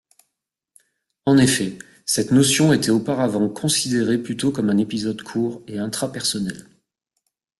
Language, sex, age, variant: French, male, 40-49, Français de métropole